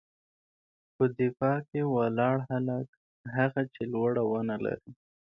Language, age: Pashto, 19-29